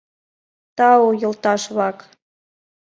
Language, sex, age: Mari, female, under 19